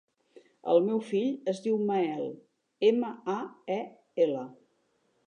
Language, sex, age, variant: Catalan, female, 60-69, Central